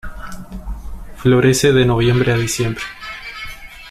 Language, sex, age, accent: Spanish, male, 19-29, Rioplatense: Argentina, Uruguay, este de Bolivia, Paraguay